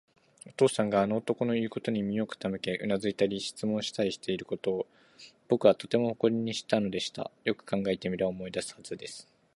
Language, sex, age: Japanese, male, 19-29